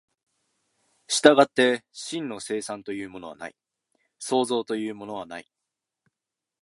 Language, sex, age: Japanese, male, under 19